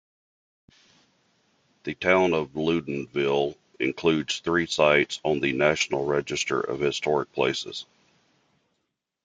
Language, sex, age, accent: English, male, 50-59, United States English